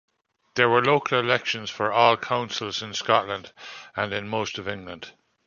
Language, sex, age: English, male, 40-49